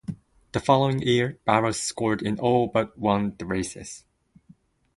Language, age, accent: English, 19-29, United States English